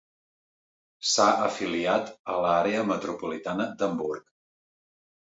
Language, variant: Catalan, Central